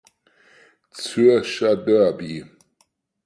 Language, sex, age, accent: German, male, 50-59, Deutschland Deutsch